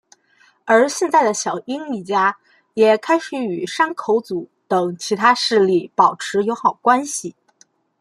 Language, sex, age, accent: Chinese, female, 19-29, 出生地：河北省